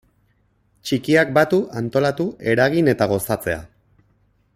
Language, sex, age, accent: Basque, male, 30-39, Erdialdekoa edo Nafarra (Gipuzkoa, Nafarroa)